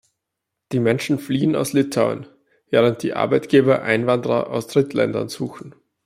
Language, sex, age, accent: German, male, 19-29, Österreichisches Deutsch